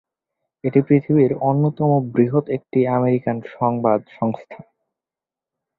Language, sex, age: Bengali, male, 19-29